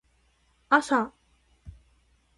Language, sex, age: Japanese, female, 19-29